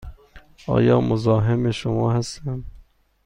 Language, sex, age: Persian, male, 30-39